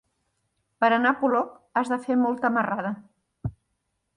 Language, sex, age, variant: Catalan, female, 50-59, Central